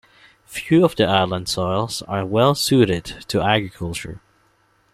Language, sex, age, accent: English, male, 19-29, Filipino